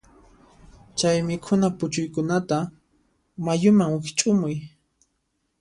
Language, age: Puno Quechua, 19-29